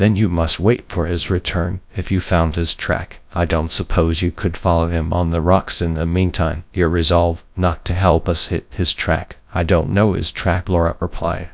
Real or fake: fake